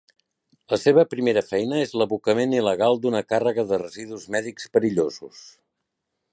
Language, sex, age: Catalan, male, 60-69